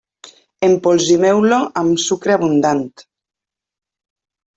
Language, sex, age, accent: Catalan, female, 50-59, valencià